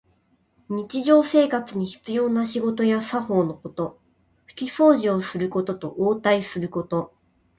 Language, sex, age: Japanese, female, 30-39